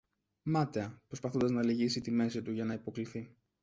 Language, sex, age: Greek, male, 19-29